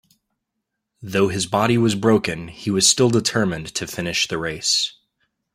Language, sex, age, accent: English, male, 30-39, United States English